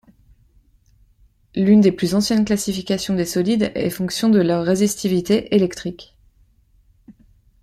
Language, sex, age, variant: French, female, 30-39, Français de métropole